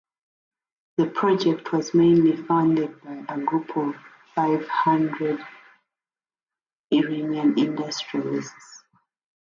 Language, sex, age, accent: English, female, 30-39, England English